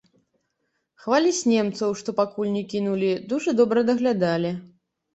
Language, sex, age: Belarusian, female, 30-39